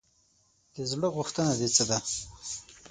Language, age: Pashto, 19-29